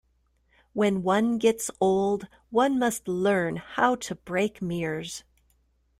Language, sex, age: English, female, 50-59